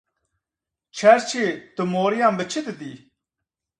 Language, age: Kurdish, 30-39